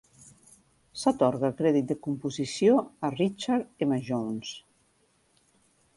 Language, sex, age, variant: Catalan, female, 40-49, Central